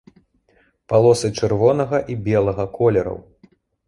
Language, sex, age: Belarusian, male, 30-39